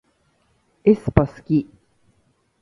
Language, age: Japanese, 19-29